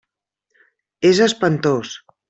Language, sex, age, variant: Catalan, female, 50-59, Central